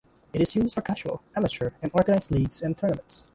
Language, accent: English, Filipino